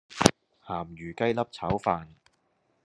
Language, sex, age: Cantonese, male, 19-29